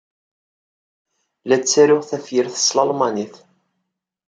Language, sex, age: Kabyle, male, 30-39